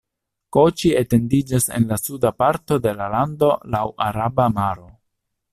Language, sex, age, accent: Esperanto, male, 30-39, Internacia